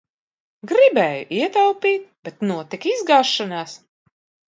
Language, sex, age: Latvian, female, 50-59